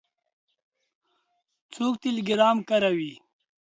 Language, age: Pashto, 50-59